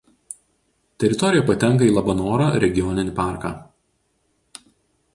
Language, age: Lithuanian, 40-49